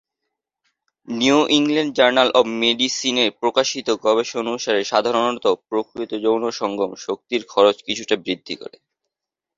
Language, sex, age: Bengali, male, 19-29